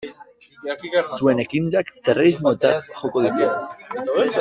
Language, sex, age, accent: Basque, male, 19-29, Mendebalekoa (Araba, Bizkaia, Gipuzkoako mendebaleko herri batzuk)